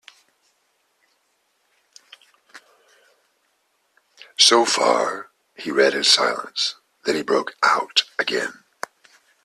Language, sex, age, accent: English, male, 50-59, England English